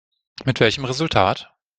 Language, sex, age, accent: German, male, 30-39, Deutschland Deutsch